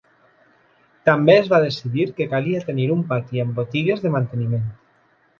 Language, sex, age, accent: Catalan, male, 30-39, valencià